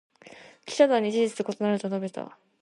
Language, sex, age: Japanese, female, 19-29